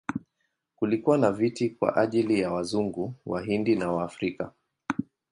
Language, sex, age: Swahili, male, 30-39